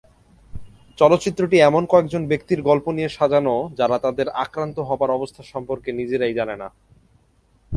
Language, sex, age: Bengali, male, 19-29